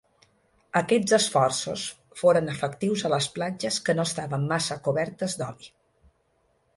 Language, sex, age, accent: Catalan, female, 40-49, balear; central